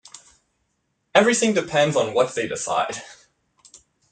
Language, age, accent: English, 19-29, United States English